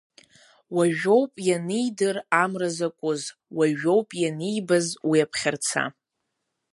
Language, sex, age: Abkhazian, female, under 19